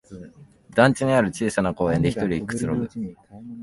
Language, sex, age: Japanese, male, 19-29